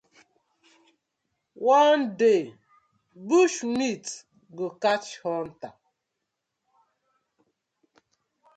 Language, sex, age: Nigerian Pidgin, female, 30-39